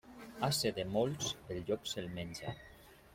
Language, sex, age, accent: Catalan, male, 40-49, valencià